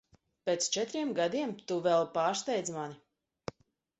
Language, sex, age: Latvian, female, 30-39